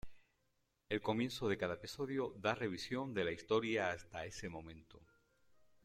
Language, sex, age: Spanish, male, 40-49